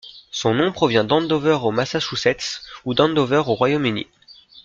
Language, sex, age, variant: French, female, 19-29, Français de métropole